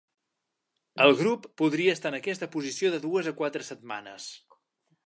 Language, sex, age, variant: Catalan, male, 40-49, Central